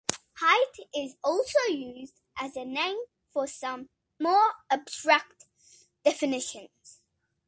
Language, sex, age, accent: English, male, under 19, Australian English